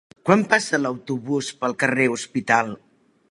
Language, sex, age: Catalan, female, 60-69